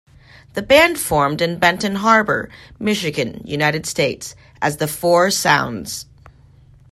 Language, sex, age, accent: English, female, 30-39, United States English